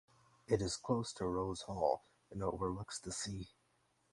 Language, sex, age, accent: English, male, under 19, United States English